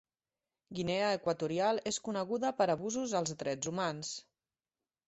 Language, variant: Catalan, Central